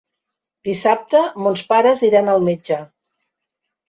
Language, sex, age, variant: Catalan, female, 50-59, Central